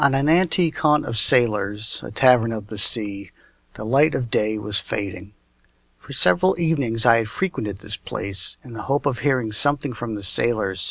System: none